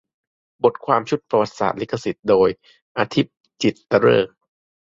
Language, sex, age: Thai, male, 30-39